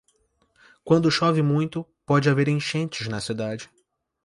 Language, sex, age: Portuguese, male, 19-29